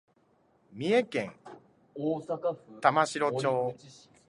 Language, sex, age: Japanese, male, 19-29